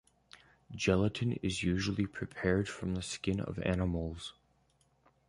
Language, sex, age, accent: English, male, under 19, United States English